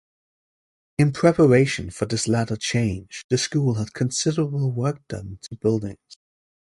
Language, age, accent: English, 19-29, United States English